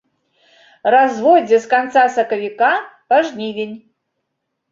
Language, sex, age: Belarusian, female, 60-69